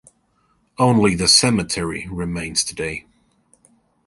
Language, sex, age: English, male, 40-49